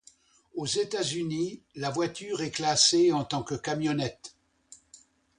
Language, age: French, 70-79